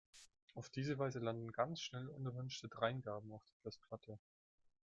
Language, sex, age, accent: German, male, 19-29, Deutschland Deutsch